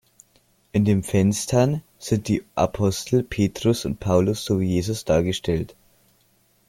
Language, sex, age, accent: German, male, 90+, Österreichisches Deutsch